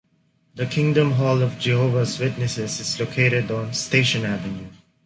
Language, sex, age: English, male, 19-29